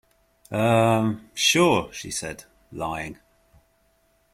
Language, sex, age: English, male, 50-59